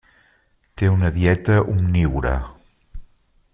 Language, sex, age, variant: Catalan, male, 50-59, Central